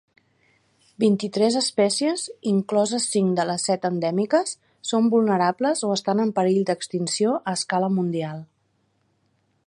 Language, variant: Catalan, Central